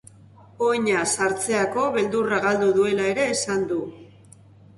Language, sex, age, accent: Basque, female, 40-49, Mendebalekoa (Araba, Bizkaia, Gipuzkoako mendebaleko herri batzuk)